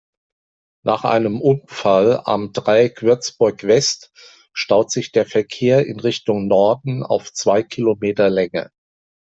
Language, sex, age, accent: German, male, 60-69, Deutschland Deutsch